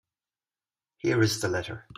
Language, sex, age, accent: English, male, 50-59, Irish English